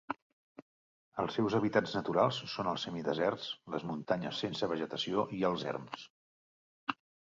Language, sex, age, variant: Catalan, male, 50-59, Central